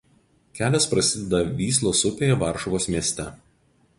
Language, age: Lithuanian, 40-49